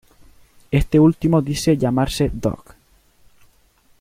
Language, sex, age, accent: Spanish, male, 19-29, Chileno: Chile, Cuyo